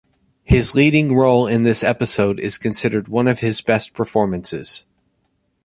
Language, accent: English, United States English